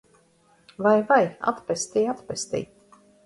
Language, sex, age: Latvian, female, 50-59